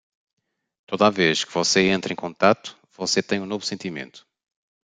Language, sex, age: Portuguese, male, 40-49